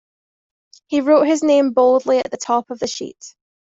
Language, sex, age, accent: English, female, 19-29, Scottish English